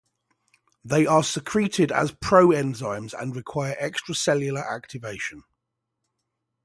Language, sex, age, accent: English, male, 40-49, England English